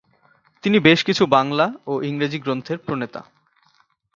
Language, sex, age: Bengali, male, 19-29